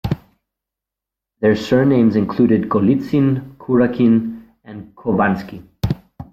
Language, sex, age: English, male, 19-29